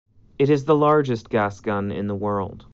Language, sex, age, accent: English, male, 30-39, Canadian English